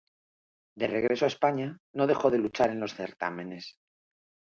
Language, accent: Spanish, España: Norte peninsular (Asturias, Castilla y León, Cantabria, País Vasco, Navarra, Aragón, La Rioja, Guadalajara, Cuenca)